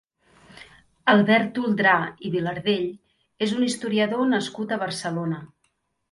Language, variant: Catalan, Central